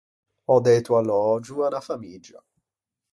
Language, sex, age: Ligurian, male, 30-39